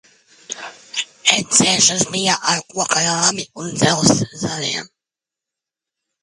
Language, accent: Latvian, bez akcenta